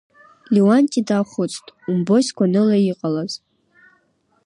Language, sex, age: Abkhazian, female, 30-39